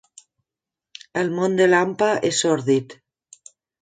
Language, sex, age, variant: Catalan, female, 50-59, Nord-Occidental